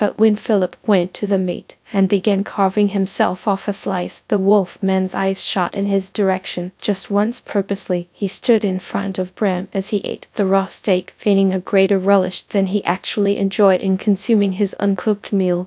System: TTS, GradTTS